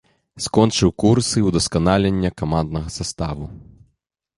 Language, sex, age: Belarusian, male, 30-39